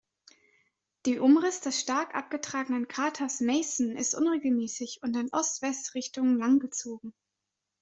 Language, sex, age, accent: German, female, 19-29, Deutschland Deutsch